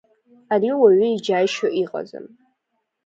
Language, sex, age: Abkhazian, female, under 19